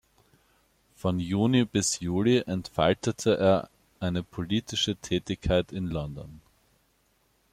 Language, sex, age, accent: German, male, 19-29, Österreichisches Deutsch